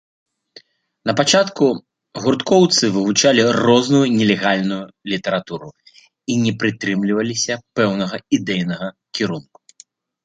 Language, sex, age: Belarusian, male, 40-49